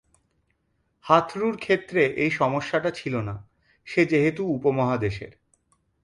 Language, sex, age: Bengali, male, 30-39